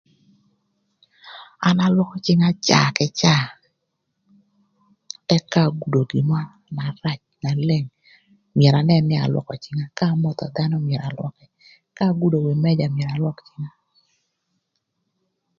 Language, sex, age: Thur, female, 40-49